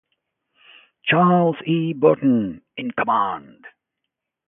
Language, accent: English, England English; India and South Asia (India, Pakistan, Sri Lanka)